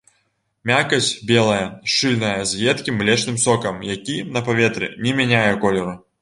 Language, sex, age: Belarusian, male, 19-29